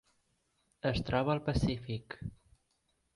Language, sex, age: Catalan, male, 19-29